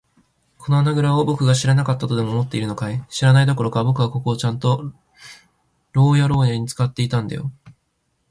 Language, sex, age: Japanese, male, 19-29